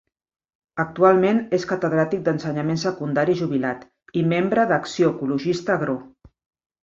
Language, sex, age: Catalan, female, 50-59